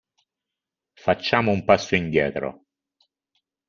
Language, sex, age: Italian, male, 50-59